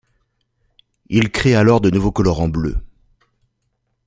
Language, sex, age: French, male, 40-49